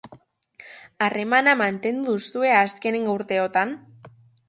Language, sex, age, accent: Basque, female, under 19, Mendebalekoa (Araba, Bizkaia, Gipuzkoako mendebaleko herri batzuk)